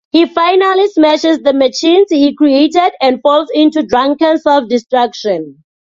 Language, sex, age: English, female, 19-29